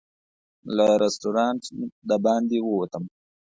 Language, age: Pashto, 30-39